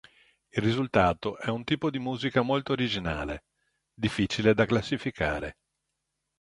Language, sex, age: Italian, male, 50-59